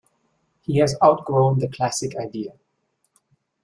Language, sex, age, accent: English, male, 30-39, Singaporean English